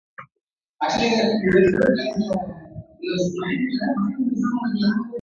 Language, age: Tamil, 19-29